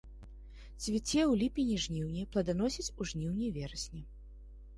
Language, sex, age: Belarusian, female, 30-39